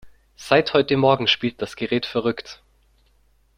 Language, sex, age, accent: German, male, under 19, Deutschland Deutsch